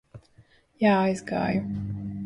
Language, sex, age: Latvian, female, 30-39